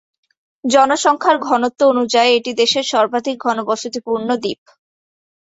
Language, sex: Bengali, female